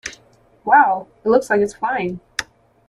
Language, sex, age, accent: English, female, 30-39, United States English